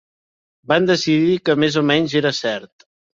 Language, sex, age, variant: Catalan, male, 19-29, Central